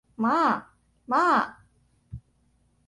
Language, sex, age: Bengali, female, 19-29